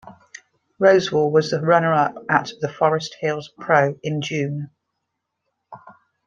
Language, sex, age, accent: English, female, 40-49, England English